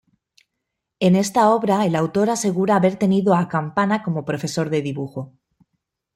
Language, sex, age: Spanish, female, 30-39